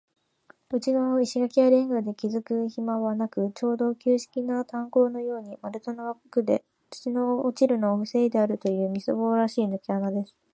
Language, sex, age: Japanese, female, 19-29